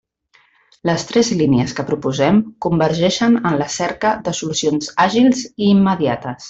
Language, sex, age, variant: Catalan, female, 40-49, Central